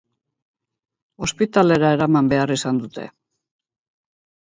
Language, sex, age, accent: Basque, female, 70-79, Mendebalekoa (Araba, Bizkaia, Gipuzkoako mendebaleko herri batzuk)